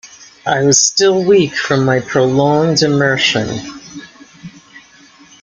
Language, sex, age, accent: English, female, 60-69, United States English